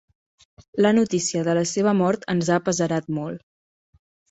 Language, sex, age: Catalan, male, 50-59